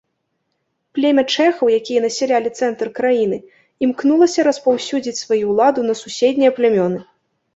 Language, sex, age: Belarusian, female, 19-29